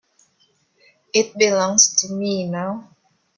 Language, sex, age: English, female, under 19